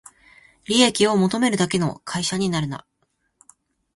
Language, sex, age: Japanese, male, 19-29